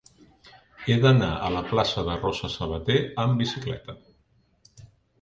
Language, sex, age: Catalan, male, 50-59